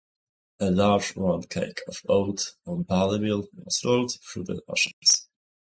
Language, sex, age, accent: English, male, 19-29, England English